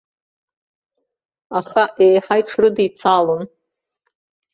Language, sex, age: Abkhazian, female, 60-69